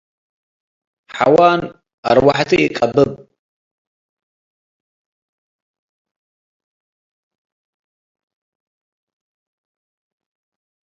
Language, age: Tigre, 30-39